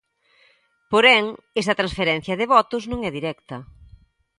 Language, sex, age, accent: Galician, female, 40-49, Atlántico (seseo e gheada)